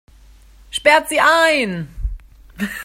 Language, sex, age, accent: German, female, 19-29, Deutschland Deutsch